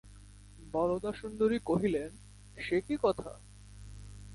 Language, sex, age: Bengali, male, 19-29